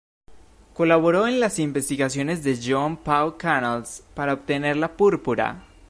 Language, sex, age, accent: Spanish, male, under 19, Andino-Pacífico: Colombia, Perú, Ecuador, oeste de Bolivia y Venezuela andina